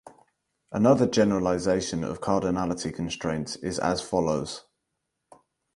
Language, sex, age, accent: English, male, 19-29, England English